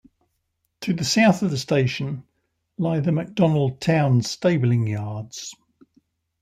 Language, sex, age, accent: English, male, 60-69, England English